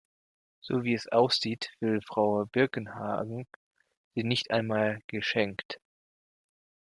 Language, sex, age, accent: German, male, 19-29, Deutschland Deutsch